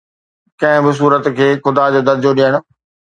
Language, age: Sindhi, 40-49